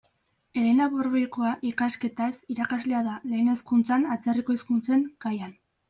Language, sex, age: Basque, female, under 19